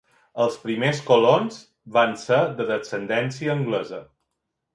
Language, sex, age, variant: Catalan, male, 40-49, Balear